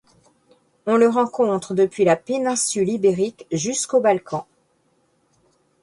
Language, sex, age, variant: French, female, 50-59, Français de métropole